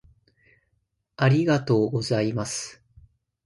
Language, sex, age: Japanese, male, 30-39